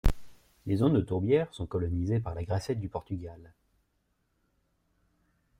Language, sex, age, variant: French, male, 19-29, Français de métropole